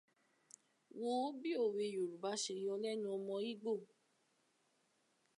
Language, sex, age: Yoruba, female, 19-29